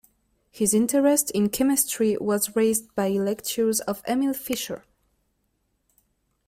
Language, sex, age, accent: English, female, 19-29, England English